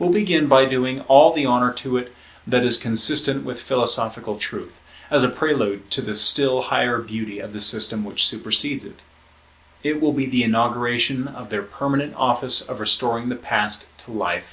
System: none